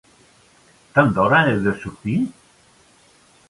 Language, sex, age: Catalan, male, 60-69